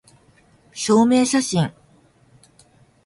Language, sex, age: Japanese, female, 60-69